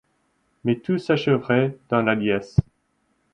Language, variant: French, Français de métropole